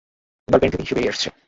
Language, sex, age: Bengali, male, 19-29